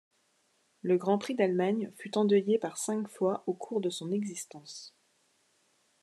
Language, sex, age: French, female, 30-39